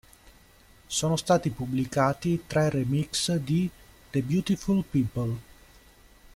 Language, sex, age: Italian, male, 30-39